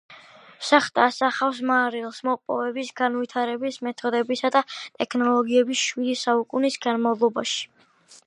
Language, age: Georgian, under 19